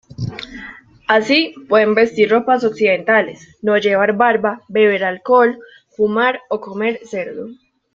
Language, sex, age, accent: Spanish, female, under 19, América central